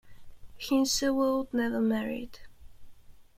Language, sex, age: English, female, 19-29